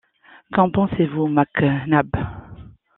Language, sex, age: French, female, 40-49